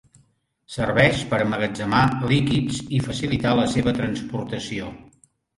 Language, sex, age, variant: Catalan, male, 60-69, Central